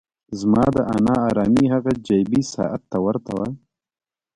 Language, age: Pashto, 19-29